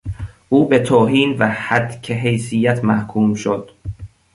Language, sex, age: Persian, male, under 19